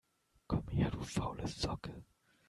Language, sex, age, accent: German, male, 19-29, Deutschland Deutsch